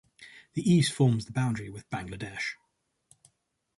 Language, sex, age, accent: English, male, 30-39, England English